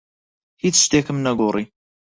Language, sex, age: Central Kurdish, male, 19-29